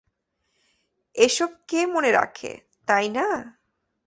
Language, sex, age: Bengali, female, 19-29